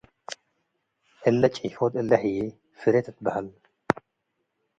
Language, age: Tigre, 19-29